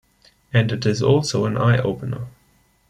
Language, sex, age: English, male, 19-29